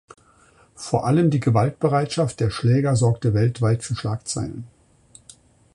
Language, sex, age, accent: German, male, 60-69, Deutschland Deutsch